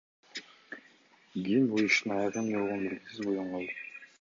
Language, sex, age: Kyrgyz, male, 19-29